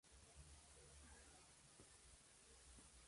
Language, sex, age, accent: Spanish, female, under 19, México